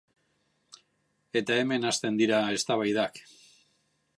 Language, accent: Basque, Mendebalekoa (Araba, Bizkaia, Gipuzkoako mendebaleko herri batzuk)